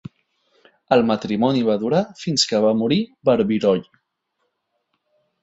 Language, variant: Catalan, Central